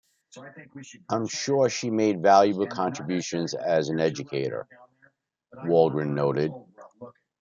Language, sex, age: English, male, 40-49